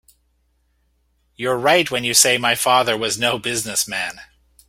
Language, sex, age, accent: English, male, 40-49, Canadian English